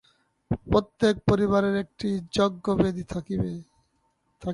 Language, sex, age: Bengali, male, 19-29